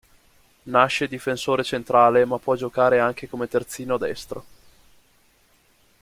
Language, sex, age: Italian, male, 19-29